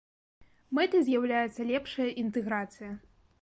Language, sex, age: Belarusian, female, 19-29